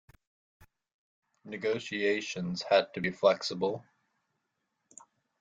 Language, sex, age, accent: English, male, under 19, United States English